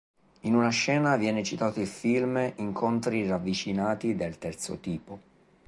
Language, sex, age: Italian, male, 30-39